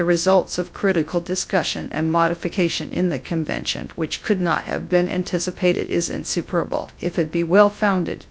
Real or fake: fake